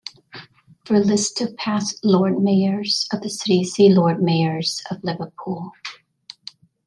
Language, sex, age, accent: English, female, 30-39, United States English